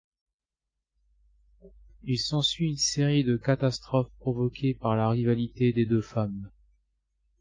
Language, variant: French, Français de métropole